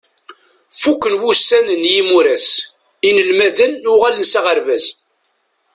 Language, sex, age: Kabyle, female, 60-69